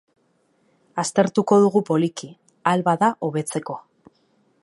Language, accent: Basque, Mendebalekoa (Araba, Bizkaia, Gipuzkoako mendebaleko herri batzuk)